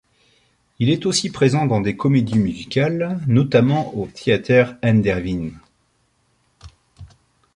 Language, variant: French, Français de métropole